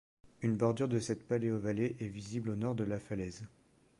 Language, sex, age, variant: French, male, 19-29, Français de métropole